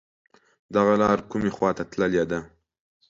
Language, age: Pashto, 19-29